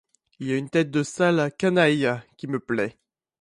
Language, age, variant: French, 19-29, Français de métropole